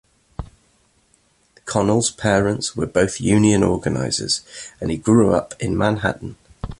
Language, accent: English, England English